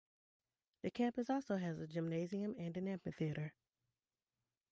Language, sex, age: English, female, 30-39